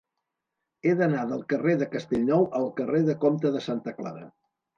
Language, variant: Catalan, Central